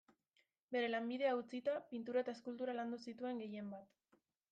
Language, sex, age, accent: Basque, female, 19-29, Mendebalekoa (Araba, Bizkaia, Gipuzkoako mendebaleko herri batzuk)